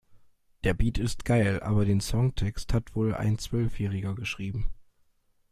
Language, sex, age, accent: German, male, under 19, Deutschland Deutsch